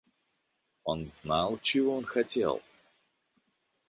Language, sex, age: Russian, male, 30-39